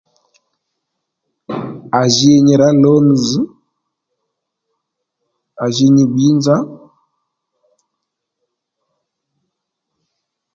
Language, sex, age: Lendu, male, 30-39